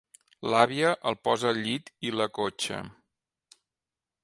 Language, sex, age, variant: Catalan, male, 40-49, Central